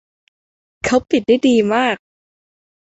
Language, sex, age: Thai, female, under 19